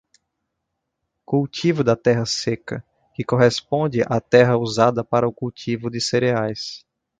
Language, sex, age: Portuguese, male, 19-29